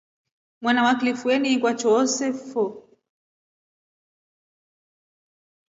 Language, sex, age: Rombo, female, 30-39